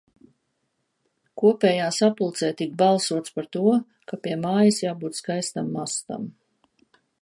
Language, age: Latvian, 60-69